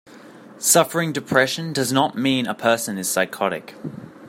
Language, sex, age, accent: English, male, 19-29, Australian English